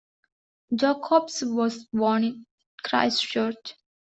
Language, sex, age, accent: English, female, 19-29, India and South Asia (India, Pakistan, Sri Lanka)